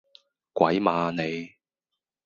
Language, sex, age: Cantonese, male, 30-39